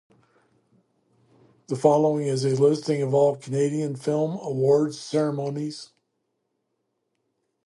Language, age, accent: English, 60-69, United States English